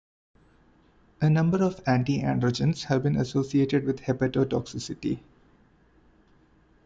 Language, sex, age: English, male, 19-29